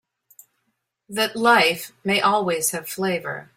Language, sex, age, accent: English, male, 50-59, United States English